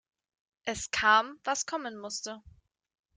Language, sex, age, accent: German, female, 19-29, Deutschland Deutsch